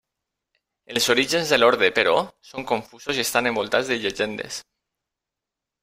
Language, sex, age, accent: Catalan, male, 40-49, valencià